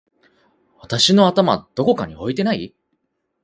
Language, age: Japanese, 30-39